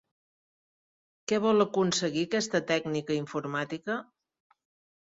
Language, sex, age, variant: Catalan, female, 50-59, Central